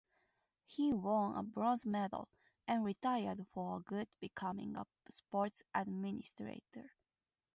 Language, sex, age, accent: English, female, 19-29, United States English